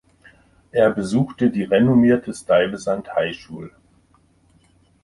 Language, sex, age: German, male, 60-69